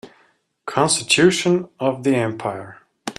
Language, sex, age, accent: English, male, 19-29, United States English